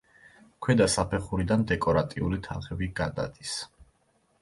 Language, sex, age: Georgian, male, 19-29